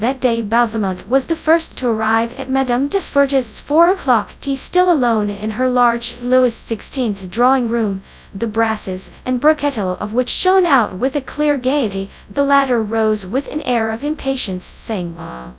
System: TTS, FastPitch